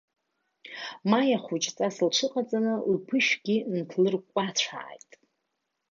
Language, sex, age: Abkhazian, female, 40-49